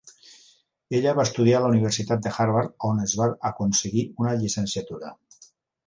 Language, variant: Catalan, Central